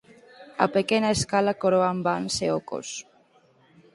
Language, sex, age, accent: Galician, female, 19-29, Normativo (estándar)